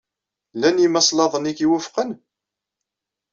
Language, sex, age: Kabyle, male, 40-49